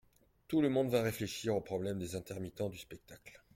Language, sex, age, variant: French, male, 40-49, Français de métropole